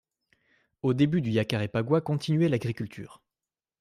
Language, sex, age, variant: French, male, 19-29, Français de métropole